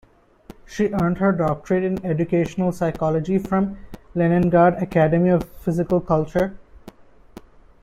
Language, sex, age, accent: English, male, 19-29, India and South Asia (India, Pakistan, Sri Lanka)